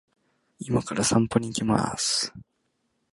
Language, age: Japanese, 19-29